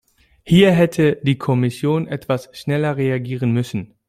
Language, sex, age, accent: German, male, 30-39, Deutschland Deutsch